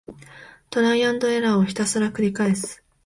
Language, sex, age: Japanese, female, 19-29